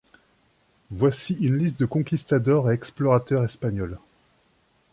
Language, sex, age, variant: French, male, 30-39, Français de métropole